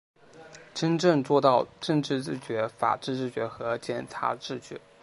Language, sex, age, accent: Chinese, male, under 19, 出生地：浙江省